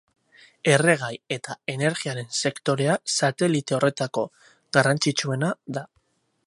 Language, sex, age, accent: Basque, male, 19-29, Mendebalekoa (Araba, Bizkaia, Gipuzkoako mendebaleko herri batzuk)